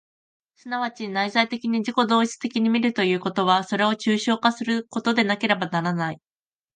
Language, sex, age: Japanese, female, under 19